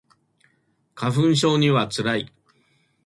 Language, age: Japanese, 60-69